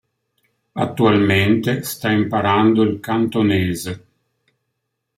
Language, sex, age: Italian, male, 60-69